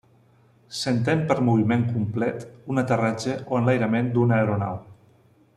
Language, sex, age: Catalan, male, 40-49